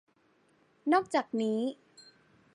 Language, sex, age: Thai, female, 19-29